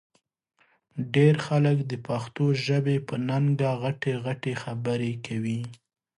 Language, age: Pashto, 19-29